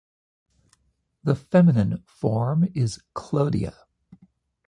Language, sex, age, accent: English, male, 50-59, United States English